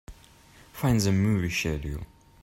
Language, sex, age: English, male, under 19